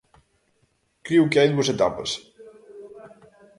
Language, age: Galician, 19-29